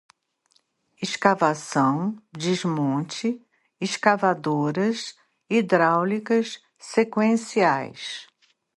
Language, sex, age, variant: Portuguese, female, 60-69, Portuguese (Brasil)